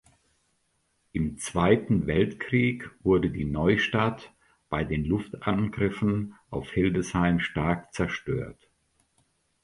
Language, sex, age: German, male, 60-69